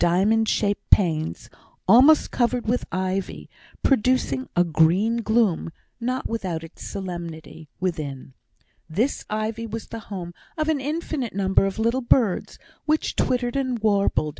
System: none